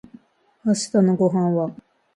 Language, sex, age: Japanese, female, under 19